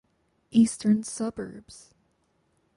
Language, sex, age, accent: English, female, 19-29, United States English